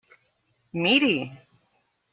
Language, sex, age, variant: Catalan, male, 50-59, Central